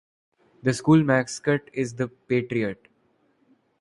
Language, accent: English, India and South Asia (India, Pakistan, Sri Lanka)